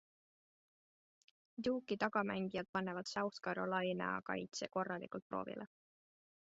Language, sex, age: Estonian, female, 19-29